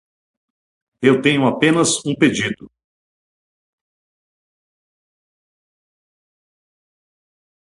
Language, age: Portuguese, 60-69